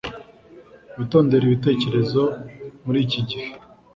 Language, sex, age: Kinyarwanda, male, 19-29